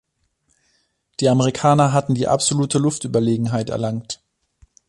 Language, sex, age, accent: German, male, 30-39, Deutschland Deutsch